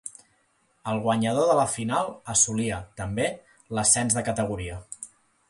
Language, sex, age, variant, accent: Catalan, male, 30-39, Central, central